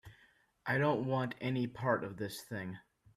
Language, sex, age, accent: English, male, 19-29, United States English